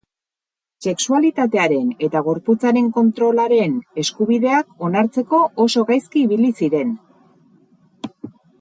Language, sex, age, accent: Basque, female, 50-59, Erdialdekoa edo Nafarra (Gipuzkoa, Nafarroa)